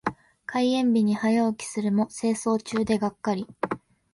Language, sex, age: Japanese, female, 19-29